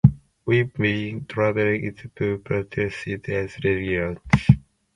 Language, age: English, 19-29